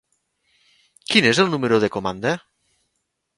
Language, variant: Catalan, Nord-Occidental